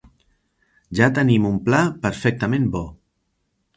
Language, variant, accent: Catalan, Central, Barcelonès